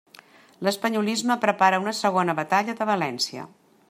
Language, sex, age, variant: Catalan, female, 60-69, Central